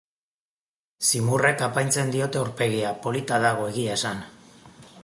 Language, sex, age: Basque, male, 50-59